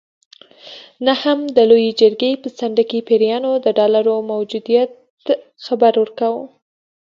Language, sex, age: Pashto, female, 19-29